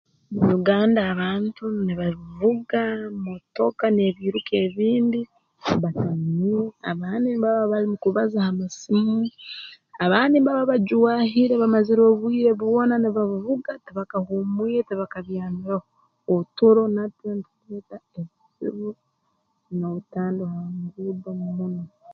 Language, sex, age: Tooro, female, 30-39